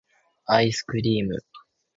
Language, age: Japanese, 19-29